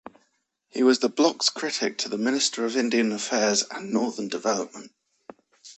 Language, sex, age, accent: English, male, under 19, England English